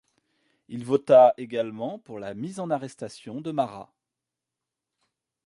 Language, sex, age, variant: French, male, 30-39, Français de métropole